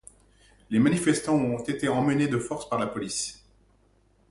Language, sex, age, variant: French, male, 40-49, Français de métropole